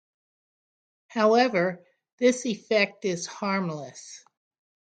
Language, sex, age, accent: English, female, 60-69, United States English